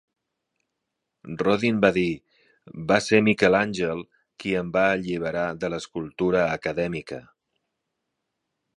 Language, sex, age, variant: Catalan, male, 40-49, Central